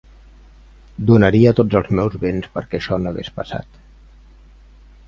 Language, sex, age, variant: Catalan, male, 50-59, Central